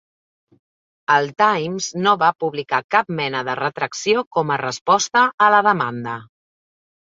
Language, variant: Catalan, Central